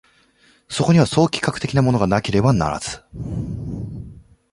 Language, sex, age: Japanese, male, 19-29